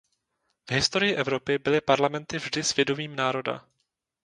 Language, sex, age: Czech, male, 19-29